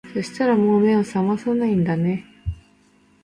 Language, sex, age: Japanese, female, 30-39